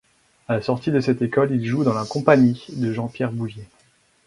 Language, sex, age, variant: French, male, 19-29, Français de métropole